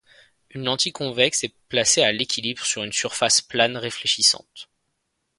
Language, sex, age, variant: French, male, 19-29, Français de métropole